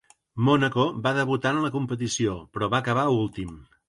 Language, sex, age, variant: Catalan, male, 60-69, Central